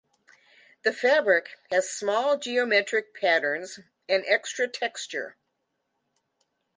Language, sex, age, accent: English, female, 70-79, United States English